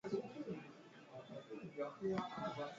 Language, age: English, 19-29